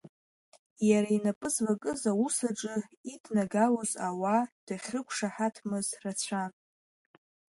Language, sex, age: Abkhazian, female, under 19